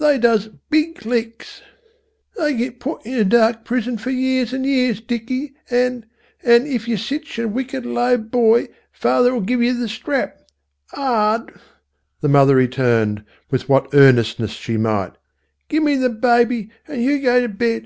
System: none